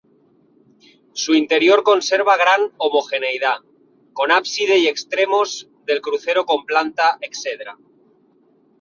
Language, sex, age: Spanish, male, 40-49